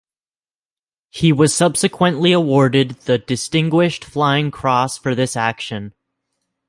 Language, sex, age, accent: English, male, 19-29, Canadian English